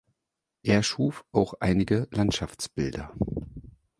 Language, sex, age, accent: German, male, 40-49, Deutschland Deutsch